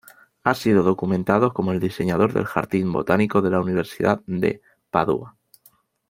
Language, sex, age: Spanish, male, 19-29